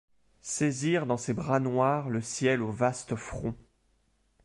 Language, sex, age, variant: French, male, 30-39, Français de métropole